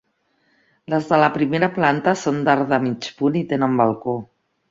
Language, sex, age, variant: Catalan, female, 40-49, Central